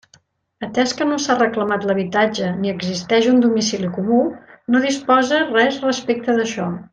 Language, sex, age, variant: Catalan, female, 50-59, Central